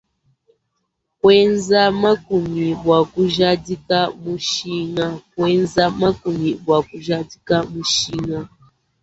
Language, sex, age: Luba-Lulua, female, 19-29